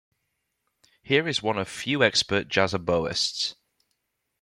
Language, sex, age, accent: English, male, 19-29, England English